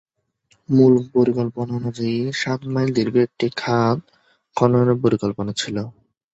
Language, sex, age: Bengali, male, 19-29